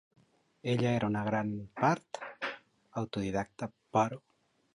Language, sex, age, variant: Catalan, male, 50-59, Central